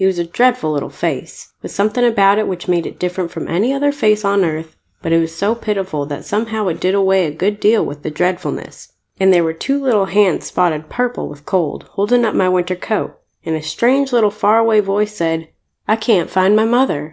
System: none